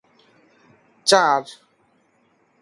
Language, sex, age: Bengali, male, 19-29